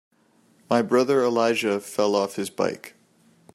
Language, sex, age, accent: English, male, 30-39, United States English